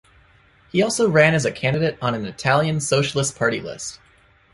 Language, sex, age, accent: English, male, under 19, United States English